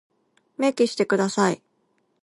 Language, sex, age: Japanese, female, 40-49